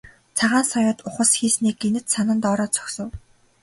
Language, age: Mongolian, 19-29